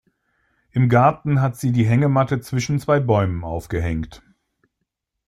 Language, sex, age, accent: German, male, 50-59, Deutschland Deutsch